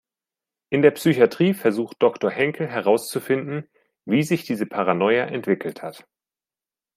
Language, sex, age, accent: German, male, 19-29, Deutschland Deutsch